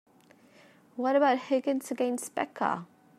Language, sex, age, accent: English, female, 19-29, Australian English